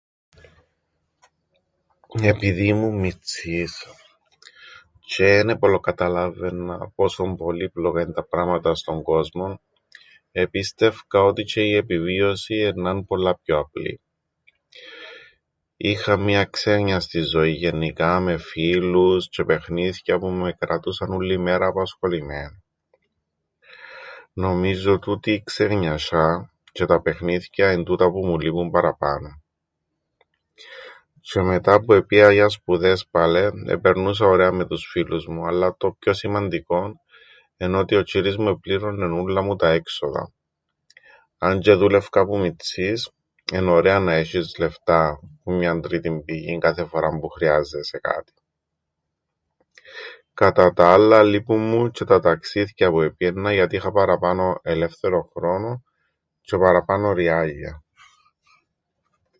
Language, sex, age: Greek, male, 40-49